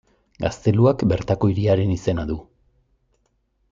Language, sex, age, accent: Basque, male, 40-49, Erdialdekoa edo Nafarra (Gipuzkoa, Nafarroa)